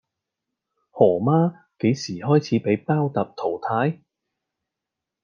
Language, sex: Cantonese, male